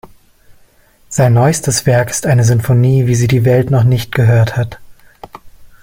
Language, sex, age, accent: German, male, 30-39, Deutschland Deutsch